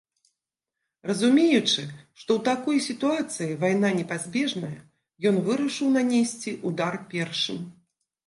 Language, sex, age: Belarusian, female, 40-49